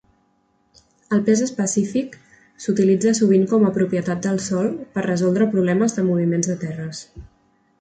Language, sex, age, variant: Catalan, female, 19-29, Central